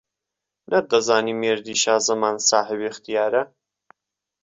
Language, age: Central Kurdish, 19-29